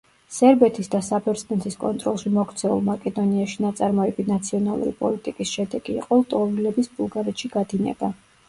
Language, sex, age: Georgian, female, 30-39